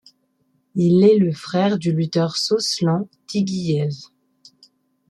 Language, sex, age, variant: French, female, 19-29, Français de métropole